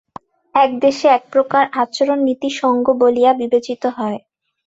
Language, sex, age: Bengali, female, 19-29